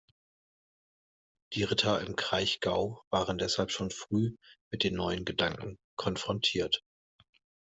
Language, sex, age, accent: German, male, 40-49, Deutschland Deutsch